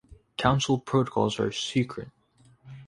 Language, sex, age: English, male, under 19